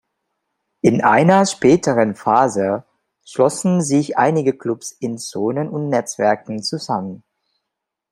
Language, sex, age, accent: German, male, 30-39, Deutschland Deutsch